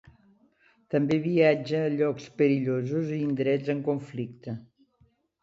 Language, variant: Catalan, Nord-Occidental